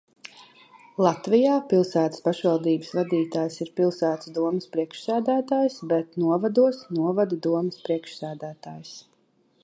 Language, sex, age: Latvian, female, 40-49